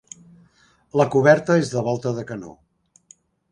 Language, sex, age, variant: Catalan, male, 60-69, Central